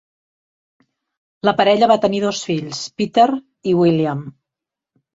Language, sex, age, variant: Catalan, female, 50-59, Central